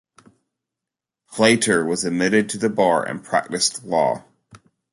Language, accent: English, United States English